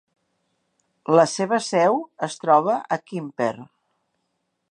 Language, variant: Catalan, Central